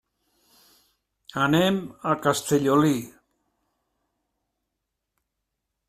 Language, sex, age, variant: Catalan, male, 70-79, Central